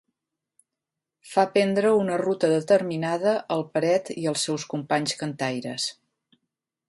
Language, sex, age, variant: Catalan, female, 50-59, Central